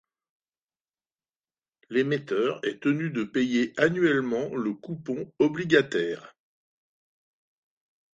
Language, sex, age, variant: French, male, 60-69, Français de métropole